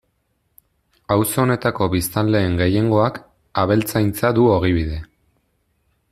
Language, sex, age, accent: Basque, male, 30-39, Erdialdekoa edo Nafarra (Gipuzkoa, Nafarroa)